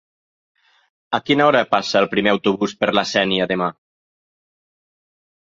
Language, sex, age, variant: Catalan, male, 50-59, Nord-Occidental